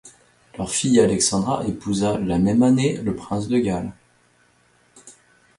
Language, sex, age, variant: French, male, 40-49, Français de métropole